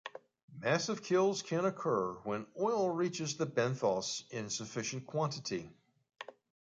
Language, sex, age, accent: English, male, 70-79, United States English